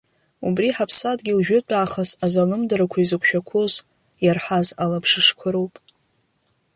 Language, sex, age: Abkhazian, female, 30-39